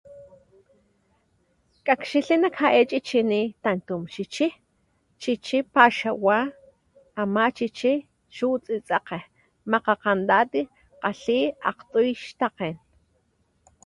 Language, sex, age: Papantla Totonac, female, 40-49